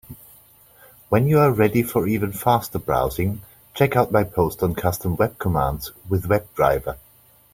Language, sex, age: English, male, 40-49